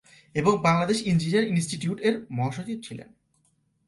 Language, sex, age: Bengali, male, 19-29